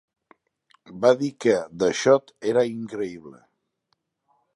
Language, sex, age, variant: Catalan, male, 30-39, Central